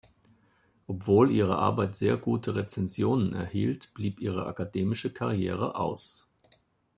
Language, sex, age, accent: German, male, 40-49, Deutschland Deutsch